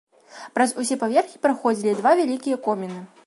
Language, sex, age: Belarusian, female, 19-29